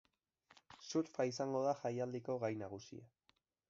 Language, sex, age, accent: Basque, male, under 19, Erdialdekoa edo Nafarra (Gipuzkoa, Nafarroa)